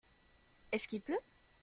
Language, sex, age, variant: French, female, under 19, Français de métropole